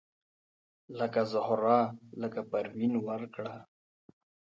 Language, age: Pashto, 30-39